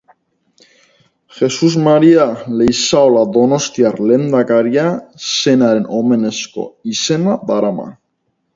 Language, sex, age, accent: Basque, male, 19-29, Mendebalekoa (Araba, Bizkaia, Gipuzkoako mendebaleko herri batzuk)